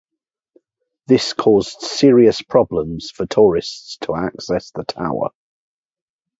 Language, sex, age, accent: English, male, 50-59, England English